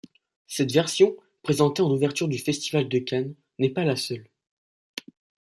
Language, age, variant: French, 19-29, Français de métropole